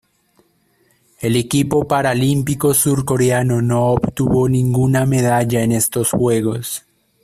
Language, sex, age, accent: Spanish, male, 19-29, Andino-Pacífico: Colombia, Perú, Ecuador, oeste de Bolivia y Venezuela andina